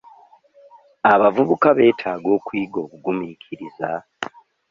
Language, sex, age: Ganda, male, 30-39